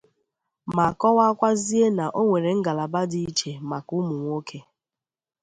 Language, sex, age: Igbo, female, 30-39